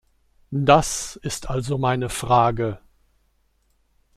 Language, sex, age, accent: German, male, 50-59, Deutschland Deutsch